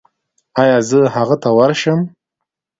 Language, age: Pashto, 19-29